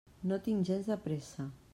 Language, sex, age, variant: Catalan, female, 40-49, Central